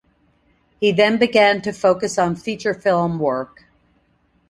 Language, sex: English, female